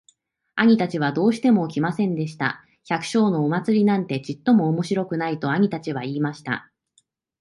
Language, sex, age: Japanese, female, 30-39